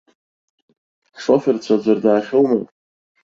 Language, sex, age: Abkhazian, male, 19-29